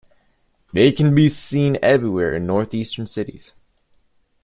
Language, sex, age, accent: English, male, 19-29, United States English